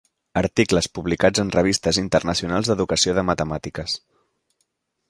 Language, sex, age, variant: Catalan, male, 30-39, Central